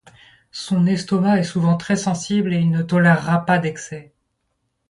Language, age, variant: French, 30-39, Français de métropole